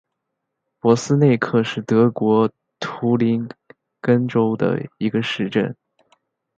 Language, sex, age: Chinese, male, 19-29